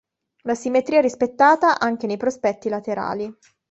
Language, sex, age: Italian, female, 30-39